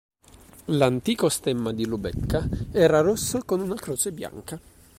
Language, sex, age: Italian, male, 19-29